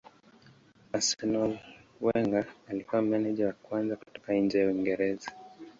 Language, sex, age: Swahili, female, 19-29